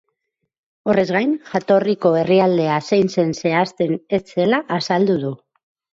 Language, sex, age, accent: Basque, female, 40-49, Mendebalekoa (Araba, Bizkaia, Gipuzkoako mendebaleko herri batzuk)